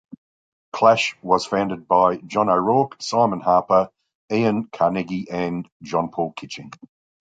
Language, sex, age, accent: English, male, 60-69, Australian English